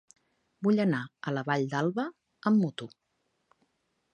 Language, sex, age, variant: Catalan, female, 40-49, Central